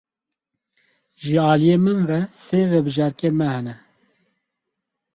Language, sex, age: Kurdish, male, 30-39